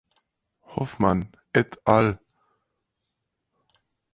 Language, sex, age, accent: German, male, under 19, Deutschland Deutsch